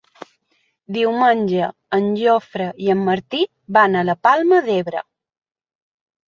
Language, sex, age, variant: Catalan, female, 30-39, Balear